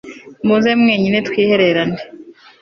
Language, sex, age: Kinyarwanda, female, 19-29